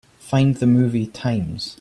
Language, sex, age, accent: English, male, 19-29, Scottish English